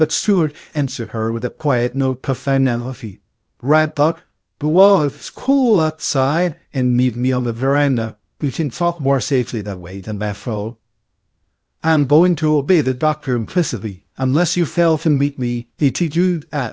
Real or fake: fake